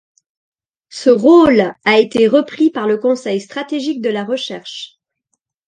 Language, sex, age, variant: French, female, 40-49, Français de métropole